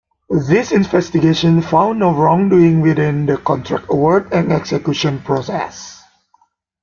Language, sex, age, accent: English, male, 19-29, United States English